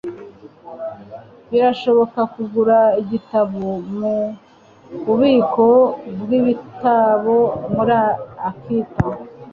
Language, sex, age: Kinyarwanda, female, 40-49